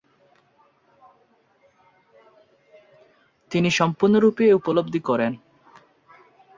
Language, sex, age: Bengali, male, 19-29